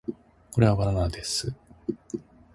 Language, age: Japanese, 30-39